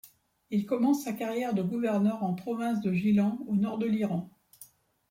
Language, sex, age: French, female, 50-59